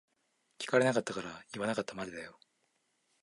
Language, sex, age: Japanese, male, 19-29